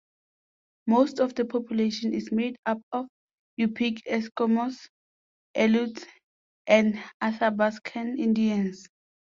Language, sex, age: English, female, 19-29